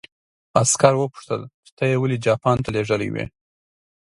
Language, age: Pashto, 19-29